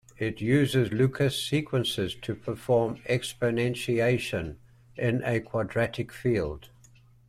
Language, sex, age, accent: English, male, 70-79, New Zealand English